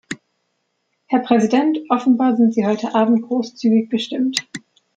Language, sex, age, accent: German, female, 19-29, Deutschland Deutsch